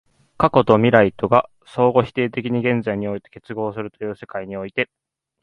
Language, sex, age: Japanese, male, 19-29